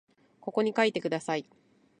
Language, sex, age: Japanese, female, 30-39